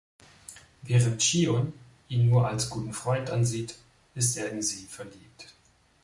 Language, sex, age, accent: German, male, 30-39, Deutschland Deutsch